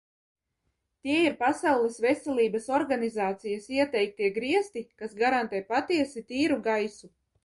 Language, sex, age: Latvian, female, 19-29